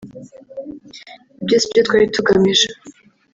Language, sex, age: Kinyarwanda, female, 19-29